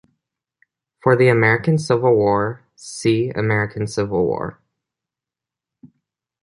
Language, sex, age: English, male, under 19